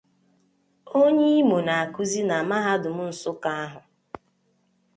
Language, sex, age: Igbo, female, 30-39